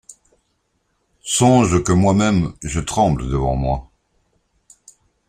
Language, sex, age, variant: French, male, 60-69, Français de métropole